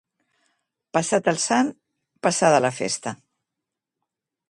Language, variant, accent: Catalan, Central, central